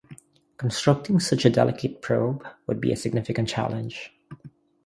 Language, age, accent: English, 30-39, Filipino